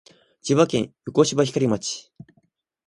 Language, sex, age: Japanese, male, under 19